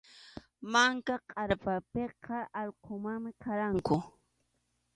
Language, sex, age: Arequipa-La Unión Quechua, female, 30-39